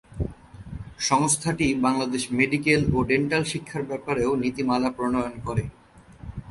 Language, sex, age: Bengali, male, 30-39